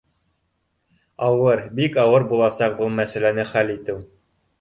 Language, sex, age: Bashkir, male, 19-29